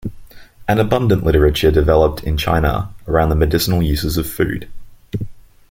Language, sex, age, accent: English, male, 19-29, Australian English